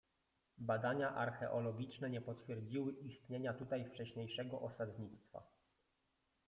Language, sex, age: Polish, male, 30-39